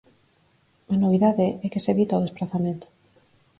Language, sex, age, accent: Galician, female, 30-39, Normativo (estándar)